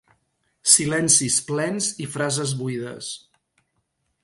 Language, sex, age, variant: Catalan, male, 50-59, Central